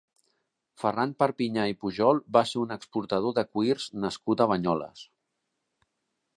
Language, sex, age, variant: Catalan, male, 40-49, Central